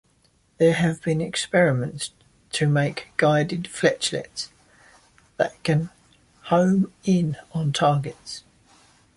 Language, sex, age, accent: English, male, 30-39, England English